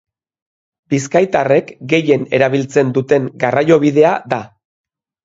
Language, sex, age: Basque, male, 50-59